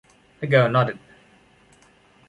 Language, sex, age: English, male, 19-29